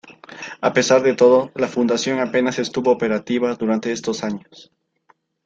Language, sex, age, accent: Spanish, male, 19-29, Andino-Pacífico: Colombia, Perú, Ecuador, oeste de Bolivia y Venezuela andina